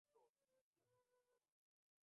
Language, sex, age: Swahili, female, 19-29